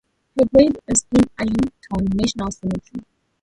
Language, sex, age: English, female, 30-39